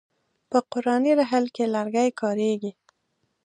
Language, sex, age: Pashto, female, 19-29